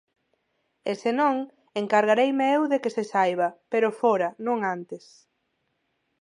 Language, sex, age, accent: Galician, female, 30-39, Neofalante